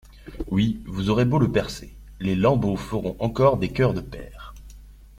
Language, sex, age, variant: French, male, 30-39, Français de métropole